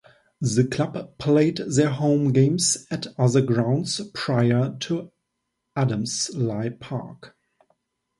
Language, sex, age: English, male, 30-39